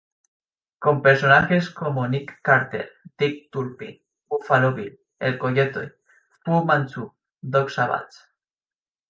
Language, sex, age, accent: Spanish, male, 19-29, España: Norte peninsular (Asturias, Castilla y León, Cantabria, País Vasco, Navarra, Aragón, La Rioja, Guadalajara, Cuenca)